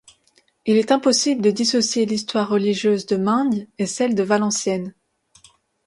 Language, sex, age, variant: French, female, 19-29, Français de métropole